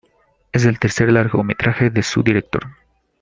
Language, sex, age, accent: Spanish, male, 30-39, Andino-Pacífico: Colombia, Perú, Ecuador, oeste de Bolivia y Venezuela andina